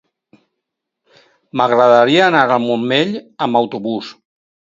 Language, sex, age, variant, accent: Catalan, male, 50-59, Valencià meridional, valencià